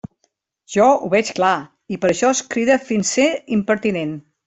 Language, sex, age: Catalan, female, 60-69